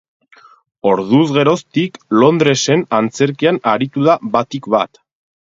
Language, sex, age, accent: Basque, male, 30-39, Erdialdekoa edo Nafarra (Gipuzkoa, Nafarroa)